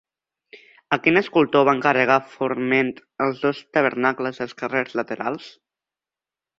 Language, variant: Catalan, Central